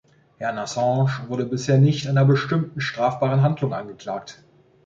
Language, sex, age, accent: German, male, 40-49, Deutschland Deutsch